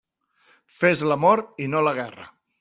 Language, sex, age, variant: Catalan, female, 40-49, Central